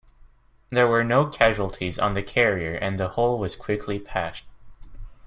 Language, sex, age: English, male, under 19